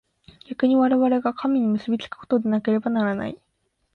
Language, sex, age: Japanese, female, under 19